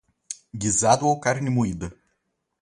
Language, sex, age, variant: Portuguese, male, 30-39, Portuguese (Brasil)